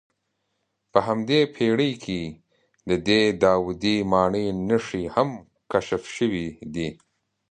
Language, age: Pashto, 30-39